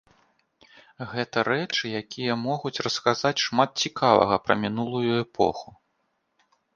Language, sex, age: Belarusian, male, 30-39